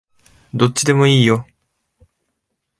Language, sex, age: Japanese, male, 19-29